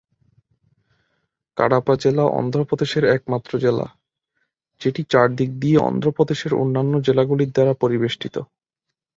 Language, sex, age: Bengali, male, 19-29